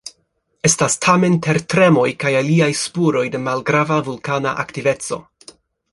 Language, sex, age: Esperanto, male, 30-39